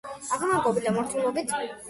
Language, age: Georgian, 30-39